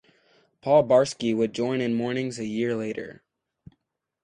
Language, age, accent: English, under 19, United States English